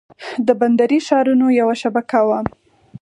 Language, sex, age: Pashto, female, under 19